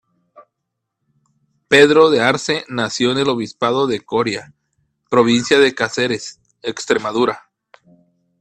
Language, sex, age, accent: Spanish, male, 30-39, México